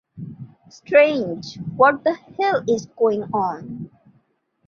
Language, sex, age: Bengali, female, 19-29